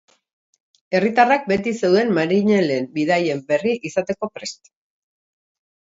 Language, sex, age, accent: Basque, female, 40-49, Erdialdekoa edo Nafarra (Gipuzkoa, Nafarroa)